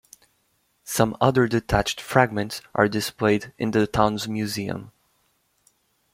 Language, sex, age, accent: English, male, 19-29, United States English